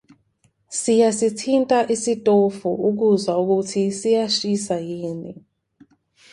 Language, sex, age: Zulu, female, 19-29